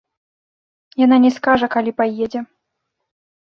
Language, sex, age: Belarusian, female, 19-29